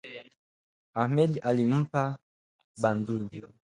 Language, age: Swahili, 19-29